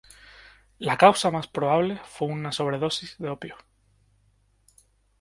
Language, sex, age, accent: Spanish, male, 19-29, España: Islas Canarias